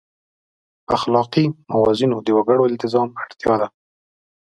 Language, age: Pashto, 30-39